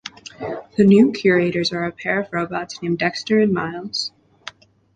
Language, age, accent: English, 19-29, United States English